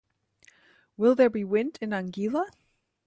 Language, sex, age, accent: English, female, 40-49, United States English